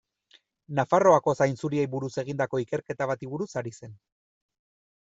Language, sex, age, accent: Basque, male, 30-39, Erdialdekoa edo Nafarra (Gipuzkoa, Nafarroa)